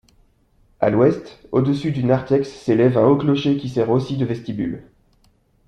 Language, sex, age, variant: French, male, 30-39, Français de métropole